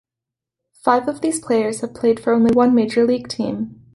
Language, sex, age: English, female, 19-29